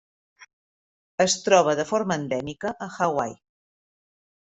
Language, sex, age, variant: Catalan, female, 40-49, Central